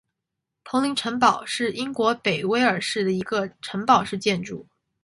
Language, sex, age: Chinese, female, 19-29